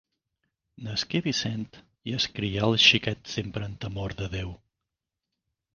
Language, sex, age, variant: Catalan, male, 40-49, Central